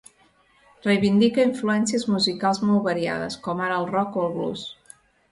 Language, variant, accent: Catalan, Central, central